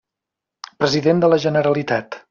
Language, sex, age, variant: Catalan, male, 40-49, Central